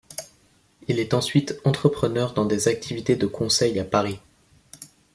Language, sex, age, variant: French, male, under 19, Français de métropole